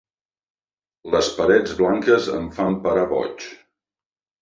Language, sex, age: Catalan, male, 50-59